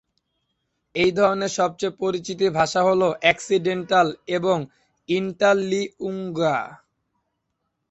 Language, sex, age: Bengali, male, 19-29